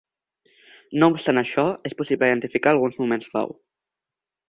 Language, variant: Catalan, Central